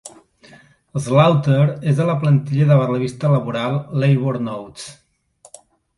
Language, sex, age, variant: Catalan, male, 40-49, Central